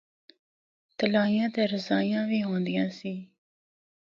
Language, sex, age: Northern Hindko, female, 19-29